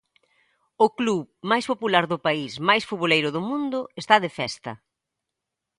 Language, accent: Galician, Atlántico (seseo e gheada)